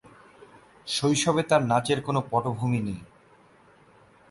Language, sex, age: Bengali, male, 30-39